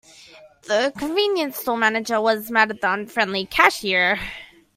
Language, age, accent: English, under 19, Australian English